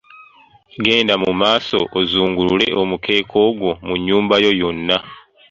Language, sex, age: Ganda, male, 19-29